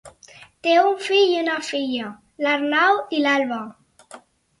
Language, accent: Catalan, valencià